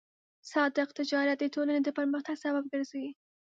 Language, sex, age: Pashto, female, 19-29